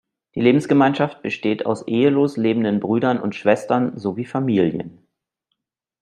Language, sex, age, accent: German, male, 40-49, Deutschland Deutsch